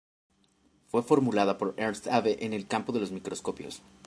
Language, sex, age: Spanish, male, 30-39